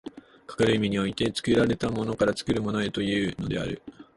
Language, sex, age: Japanese, male, 19-29